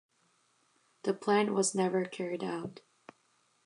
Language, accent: English, United States English